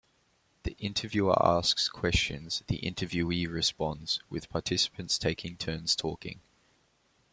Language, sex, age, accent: English, male, 19-29, Australian English